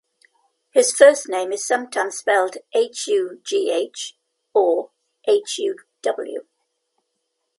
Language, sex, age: English, female, 70-79